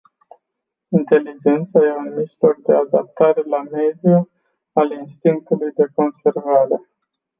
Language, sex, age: Romanian, male, 40-49